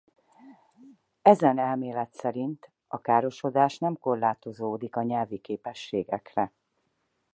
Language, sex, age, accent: Hungarian, female, 40-49, budapesti